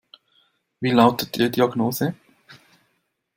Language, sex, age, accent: German, male, 19-29, Schweizerdeutsch